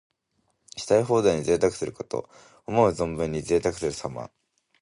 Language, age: Japanese, 19-29